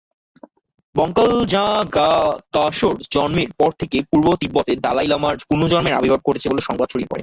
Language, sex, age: Bengali, male, 19-29